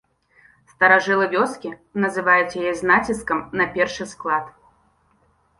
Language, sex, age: Belarusian, female, 19-29